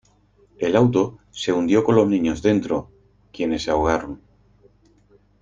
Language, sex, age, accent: Spanish, male, 50-59, España: Norte peninsular (Asturias, Castilla y León, Cantabria, País Vasco, Navarra, Aragón, La Rioja, Guadalajara, Cuenca)